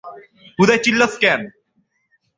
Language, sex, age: Bengali, female, 19-29